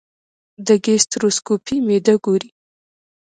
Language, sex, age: Pashto, female, 19-29